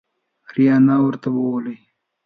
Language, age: Pashto, 19-29